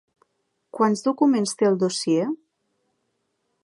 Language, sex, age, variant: Catalan, female, 19-29, Central